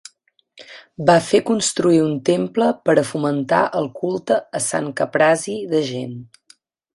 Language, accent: Catalan, gironí